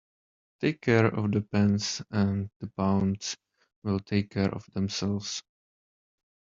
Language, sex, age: English, male, 30-39